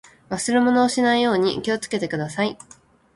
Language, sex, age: Japanese, female, 19-29